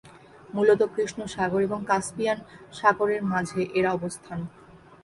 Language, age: Bengali, 19-29